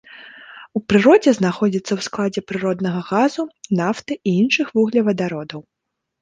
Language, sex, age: Belarusian, female, 19-29